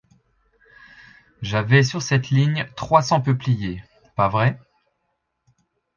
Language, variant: French, Français de métropole